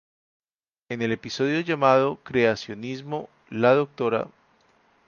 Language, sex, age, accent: Spanish, male, 30-39, Andino-Pacífico: Colombia, Perú, Ecuador, oeste de Bolivia y Venezuela andina